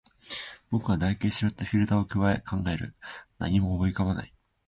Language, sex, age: Japanese, male, 19-29